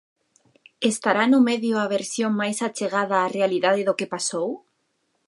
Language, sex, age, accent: Galician, female, 30-39, Normativo (estándar)